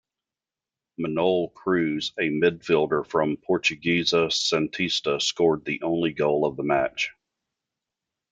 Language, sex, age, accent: English, male, 50-59, United States English